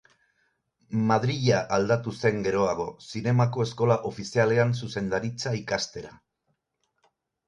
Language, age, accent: Basque, 60-69, Erdialdekoa edo Nafarra (Gipuzkoa, Nafarroa)